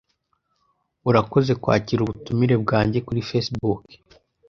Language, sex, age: Kinyarwanda, male, under 19